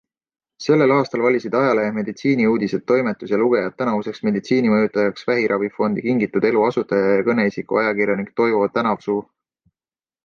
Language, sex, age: Estonian, male, 19-29